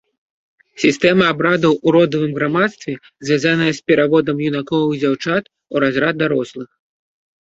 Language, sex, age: Belarusian, male, 30-39